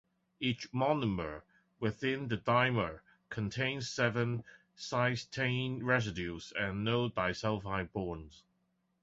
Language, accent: English, Hong Kong English